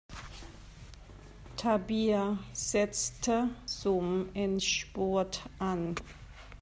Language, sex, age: German, female, 40-49